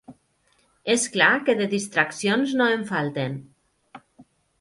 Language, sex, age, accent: Catalan, female, 30-39, valencià